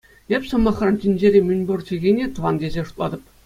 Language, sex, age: Chuvash, male, 40-49